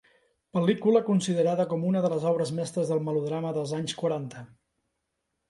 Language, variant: Catalan, Central